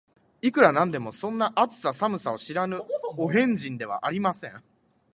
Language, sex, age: Japanese, male, 19-29